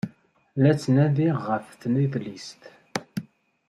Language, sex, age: Kabyle, male, 19-29